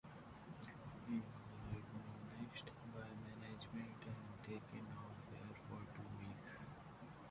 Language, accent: English, India and South Asia (India, Pakistan, Sri Lanka)